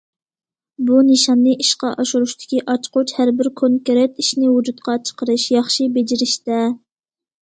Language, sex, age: Uyghur, female, 19-29